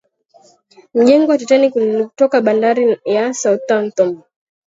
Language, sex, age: Swahili, female, 19-29